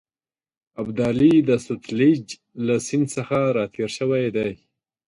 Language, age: Pashto, 40-49